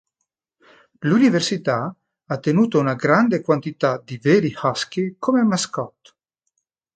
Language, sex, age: Italian, male, 40-49